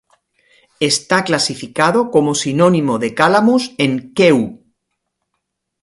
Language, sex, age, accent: Spanish, male, 50-59, España: Sur peninsular (Andalucia, Extremadura, Murcia)